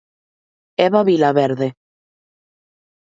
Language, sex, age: Galician, female, 30-39